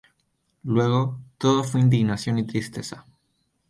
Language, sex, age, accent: Spanish, male, 19-29, Chileno: Chile, Cuyo